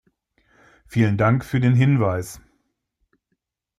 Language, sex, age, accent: German, male, 50-59, Deutschland Deutsch